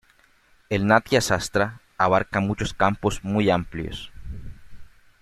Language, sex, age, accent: Spanish, male, 30-39, Caribe: Cuba, Venezuela, Puerto Rico, República Dominicana, Panamá, Colombia caribeña, México caribeño, Costa del golfo de México